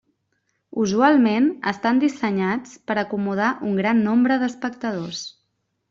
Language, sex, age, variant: Catalan, female, 19-29, Central